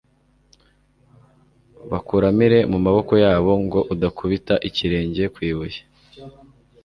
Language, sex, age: Kinyarwanda, male, 19-29